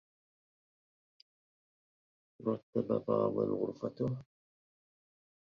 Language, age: Arabic, 40-49